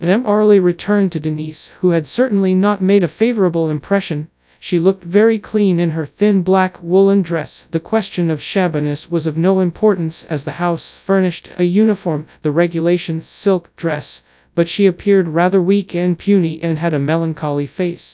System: TTS, FastPitch